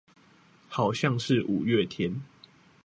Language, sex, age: Chinese, male, 19-29